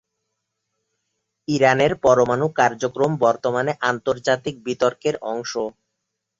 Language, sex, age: Bengali, male, 19-29